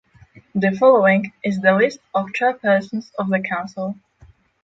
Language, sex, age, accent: English, female, 19-29, Slavic; polish